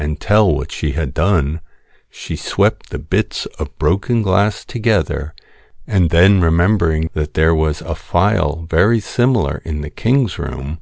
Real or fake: real